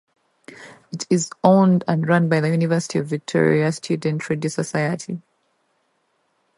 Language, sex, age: English, female, 19-29